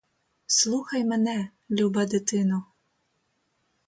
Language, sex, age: Ukrainian, female, 30-39